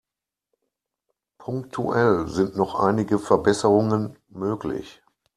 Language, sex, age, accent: German, male, 40-49, Deutschland Deutsch